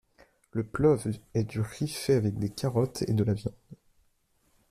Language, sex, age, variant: French, male, under 19, Français de métropole